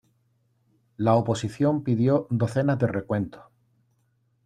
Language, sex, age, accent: Spanish, male, 50-59, España: Sur peninsular (Andalucia, Extremadura, Murcia)